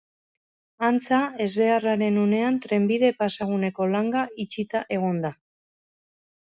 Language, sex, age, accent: Basque, female, 50-59, Mendebalekoa (Araba, Bizkaia, Gipuzkoako mendebaleko herri batzuk)